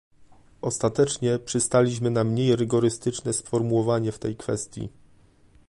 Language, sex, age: Polish, male, 30-39